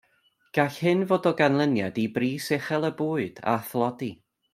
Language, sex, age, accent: Welsh, male, 30-39, Y Deyrnas Unedig Cymraeg